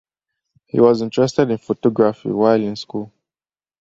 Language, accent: English, England English